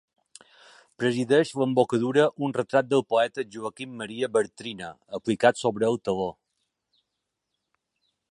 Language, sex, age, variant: Catalan, male, 40-49, Balear